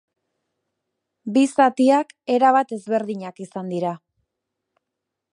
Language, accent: Basque, Erdialdekoa edo Nafarra (Gipuzkoa, Nafarroa)